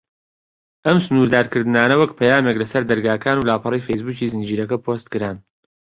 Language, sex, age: Central Kurdish, male, 30-39